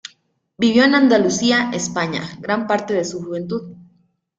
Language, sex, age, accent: Spanish, female, 19-29, México